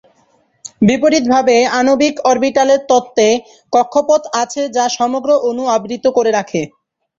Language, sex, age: Bengali, male, 19-29